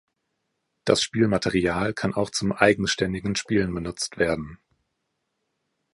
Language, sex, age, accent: German, male, 30-39, Deutschland Deutsch